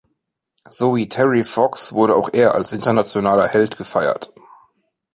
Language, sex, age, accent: German, male, 30-39, Deutschland Deutsch